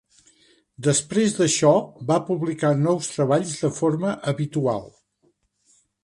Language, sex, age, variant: Catalan, male, 70-79, Central